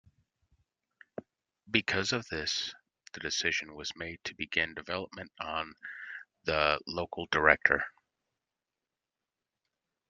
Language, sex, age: English, male, 40-49